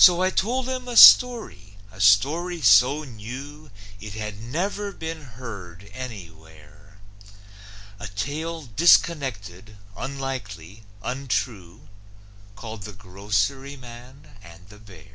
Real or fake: real